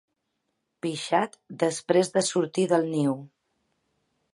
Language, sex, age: Catalan, female, 40-49